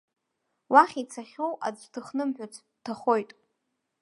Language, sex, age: Abkhazian, female, 19-29